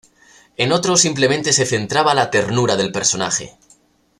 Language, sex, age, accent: Spanish, male, 19-29, España: Norte peninsular (Asturias, Castilla y León, Cantabria, País Vasco, Navarra, Aragón, La Rioja, Guadalajara, Cuenca)